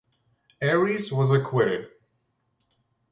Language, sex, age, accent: English, male, 19-29, United States English